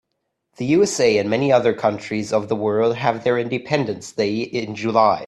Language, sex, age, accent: English, male, 19-29, United States English